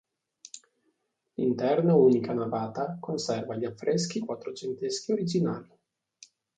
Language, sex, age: Italian, male, 19-29